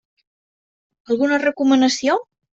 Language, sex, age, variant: Catalan, female, 19-29, Central